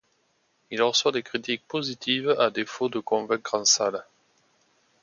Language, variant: French, Français de métropole